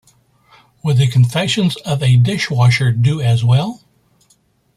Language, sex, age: English, male, 60-69